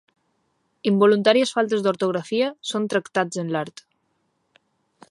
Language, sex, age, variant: Catalan, female, 19-29, Balear